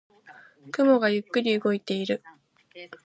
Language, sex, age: Japanese, female, 19-29